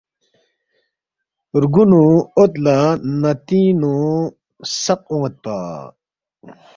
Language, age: Balti, 30-39